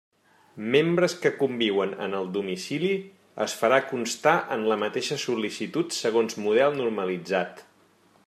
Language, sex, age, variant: Catalan, male, 40-49, Central